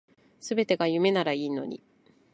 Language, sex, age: Japanese, female, 30-39